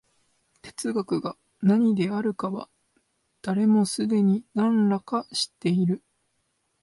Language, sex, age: Japanese, male, 19-29